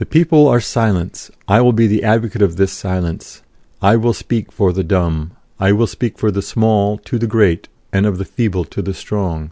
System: none